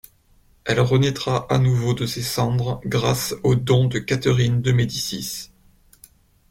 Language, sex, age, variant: French, male, 19-29, Français de métropole